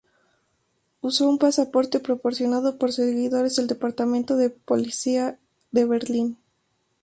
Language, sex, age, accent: Spanish, female, 19-29, México